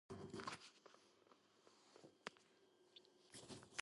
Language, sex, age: Georgian, female, 19-29